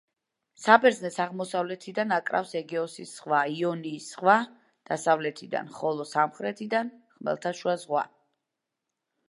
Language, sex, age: Georgian, female, 40-49